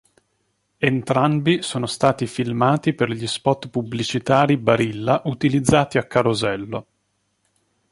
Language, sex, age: Italian, male, 30-39